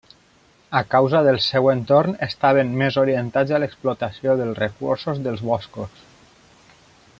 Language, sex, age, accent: Catalan, male, 30-39, valencià